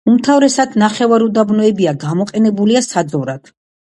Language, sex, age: Georgian, female, 50-59